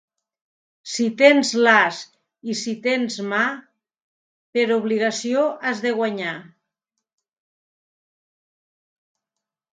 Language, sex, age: Catalan, female, 50-59